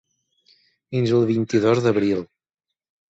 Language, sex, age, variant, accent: Catalan, male, 40-49, Balear, mallorquí